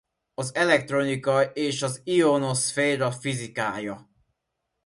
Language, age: Hungarian, 19-29